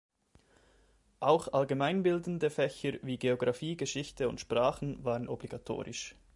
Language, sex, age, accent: German, male, 19-29, Schweizerdeutsch